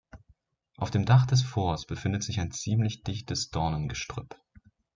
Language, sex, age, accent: German, male, 19-29, Deutschland Deutsch